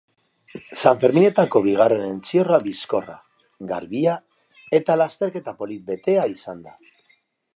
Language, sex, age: Basque, male, 40-49